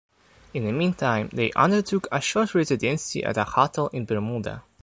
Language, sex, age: English, male, 19-29